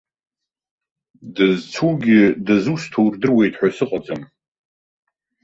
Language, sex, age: Abkhazian, male, 30-39